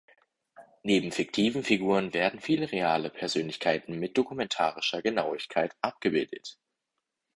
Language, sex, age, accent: German, male, 19-29, Deutschland Deutsch